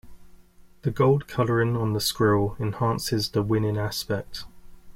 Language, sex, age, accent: English, male, 30-39, England English